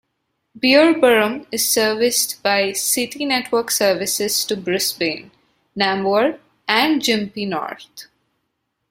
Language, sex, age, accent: English, female, 30-39, India and South Asia (India, Pakistan, Sri Lanka)